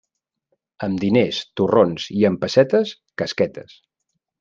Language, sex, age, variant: Catalan, male, 40-49, Central